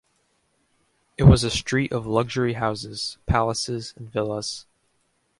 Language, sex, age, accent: English, male, 19-29, United States English